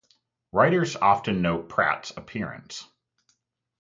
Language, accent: English, United States English